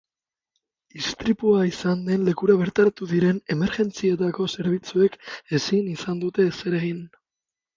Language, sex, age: Basque, male, 30-39